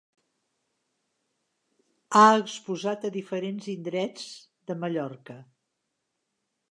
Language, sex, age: Catalan, female, 60-69